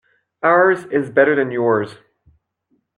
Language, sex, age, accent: English, male, 19-29, Canadian English